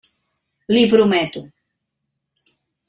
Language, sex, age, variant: Catalan, female, 60-69, Central